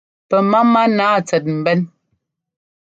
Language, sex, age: Ngomba, female, 30-39